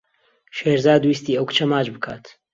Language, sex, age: Central Kurdish, male, 19-29